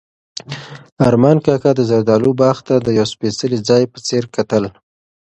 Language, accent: Pashto, پکتیا ولایت، احمدزی